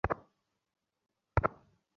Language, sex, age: Bengali, male, 19-29